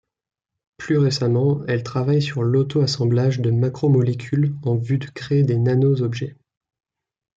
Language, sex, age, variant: French, male, 19-29, Français de métropole